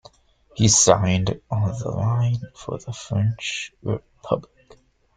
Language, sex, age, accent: English, male, under 19, United States English